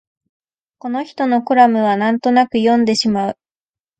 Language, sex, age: Japanese, female, 19-29